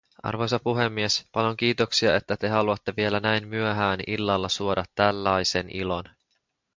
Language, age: Finnish, 19-29